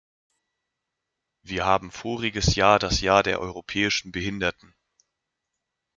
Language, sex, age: German, male, 19-29